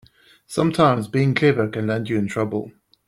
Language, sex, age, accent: English, male, 40-49, Southern African (South Africa, Zimbabwe, Namibia)